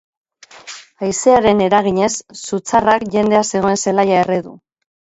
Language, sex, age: Basque, female, 50-59